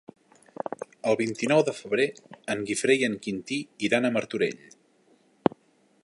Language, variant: Catalan, Central